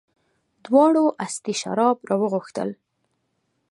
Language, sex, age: Pashto, female, 19-29